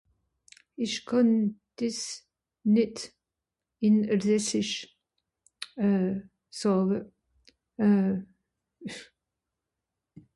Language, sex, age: Swiss German, female, 60-69